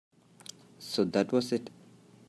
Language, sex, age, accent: English, male, 30-39, India and South Asia (India, Pakistan, Sri Lanka)